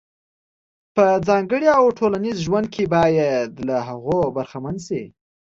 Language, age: Pashto, 19-29